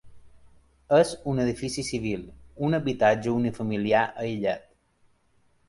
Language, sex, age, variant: Catalan, male, 30-39, Balear